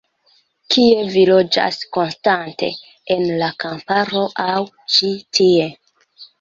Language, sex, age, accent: Esperanto, female, 19-29, Internacia